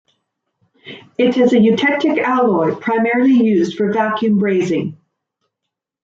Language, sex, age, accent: English, female, 40-49, Canadian English